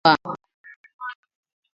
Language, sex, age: Swahili, female, 30-39